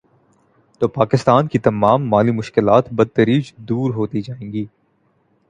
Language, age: Urdu, 19-29